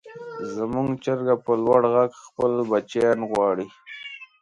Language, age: Pashto, 30-39